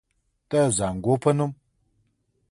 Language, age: Pashto, 30-39